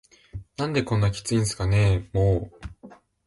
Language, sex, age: Japanese, male, under 19